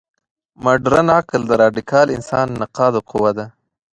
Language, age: Pashto, 19-29